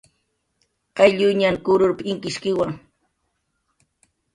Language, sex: Jaqaru, female